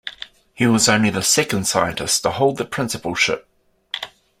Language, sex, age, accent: English, male, 50-59, New Zealand English